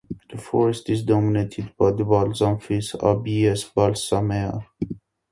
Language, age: English, 19-29